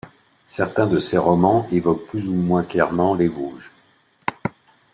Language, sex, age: French, male, 70-79